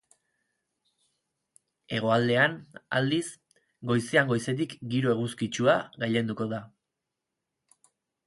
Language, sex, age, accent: Basque, male, 30-39, Erdialdekoa edo Nafarra (Gipuzkoa, Nafarroa)